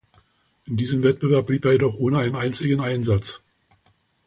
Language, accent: German, Deutschland Deutsch